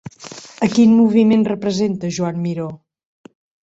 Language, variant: Catalan, Central